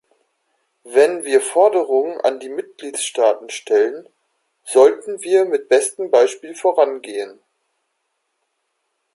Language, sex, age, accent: German, male, 19-29, Deutschland Deutsch